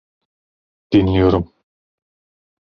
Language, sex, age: Turkish, male, 30-39